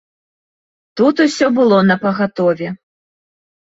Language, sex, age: Belarusian, female, 19-29